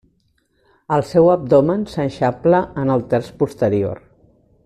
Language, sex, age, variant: Catalan, female, 50-59, Central